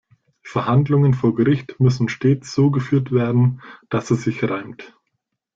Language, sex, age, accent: German, male, 19-29, Deutschland Deutsch